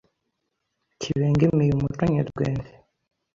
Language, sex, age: Kinyarwanda, male, under 19